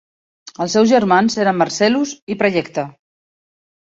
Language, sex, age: Catalan, female, 50-59